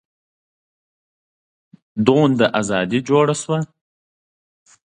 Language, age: Pashto, 30-39